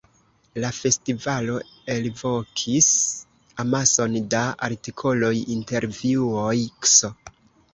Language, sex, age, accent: Esperanto, female, 19-29, Internacia